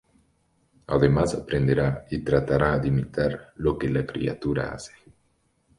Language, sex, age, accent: Spanish, male, 19-29, Andino-Pacífico: Colombia, Perú, Ecuador, oeste de Bolivia y Venezuela andina